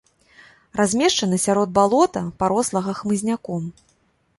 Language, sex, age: Belarusian, female, 40-49